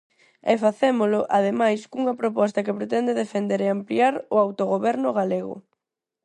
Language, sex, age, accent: Galician, female, under 19, Neofalante